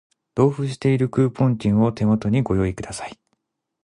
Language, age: Japanese, 30-39